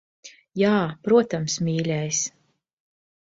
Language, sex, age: Latvian, female, 30-39